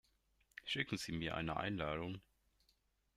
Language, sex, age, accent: German, male, under 19, Deutschland Deutsch